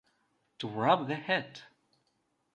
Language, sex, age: English, male, 19-29